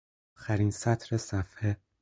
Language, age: Persian, 19-29